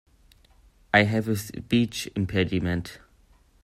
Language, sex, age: English, male, under 19